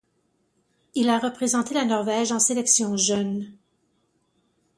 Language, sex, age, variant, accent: French, female, 50-59, Français d'Amérique du Nord, Français du Canada